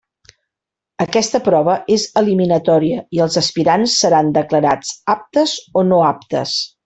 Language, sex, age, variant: Catalan, female, 50-59, Central